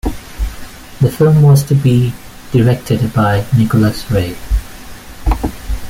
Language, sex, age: English, male, 19-29